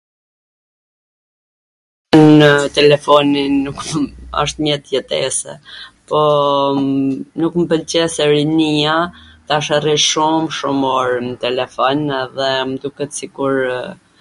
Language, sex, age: Gheg Albanian, female, 40-49